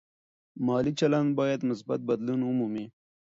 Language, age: Pashto, 30-39